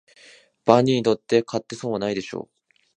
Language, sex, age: Japanese, male, 19-29